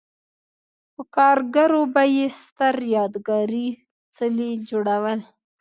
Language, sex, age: Pashto, female, 30-39